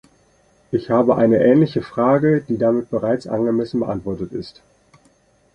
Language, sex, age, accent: German, male, 40-49, Deutschland Deutsch